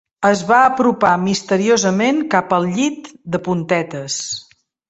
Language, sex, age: Catalan, female, 60-69